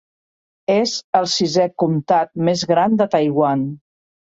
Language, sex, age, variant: Catalan, female, 50-59, Central